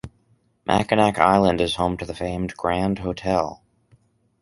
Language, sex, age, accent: English, male, 19-29, United States English